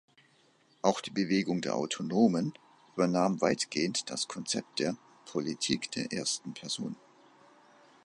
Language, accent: German, Deutschland Deutsch